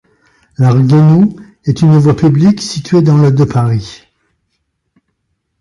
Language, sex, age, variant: French, male, 70-79, Français de métropole